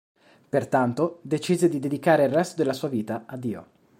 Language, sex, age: Italian, male, 30-39